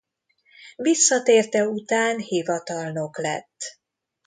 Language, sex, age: Hungarian, female, 50-59